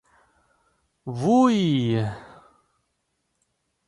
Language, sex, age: Uzbek, male, 19-29